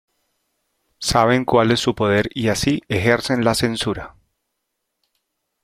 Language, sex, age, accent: Spanish, male, 30-39, Caribe: Cuba, Venezuela, Puerto Rico, República Dominicana, Panamá, Colombia caribeña, México caribeño, Costa del golfo de México